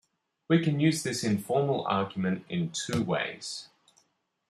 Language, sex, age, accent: English, male, 30-39, Australian English